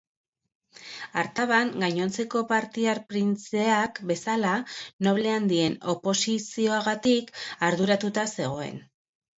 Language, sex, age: Basque, female, 40-49